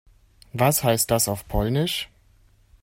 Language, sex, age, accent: German, male, 19-29, Deutschland Deutsch